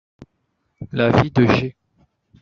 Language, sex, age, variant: French, male, 40-49, Français de métropole